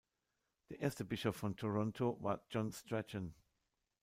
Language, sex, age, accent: German, male, 50-59, Deutschland Deutsch